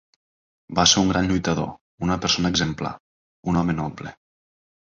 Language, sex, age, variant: Catalan, male, 19-29, Nord-Occidental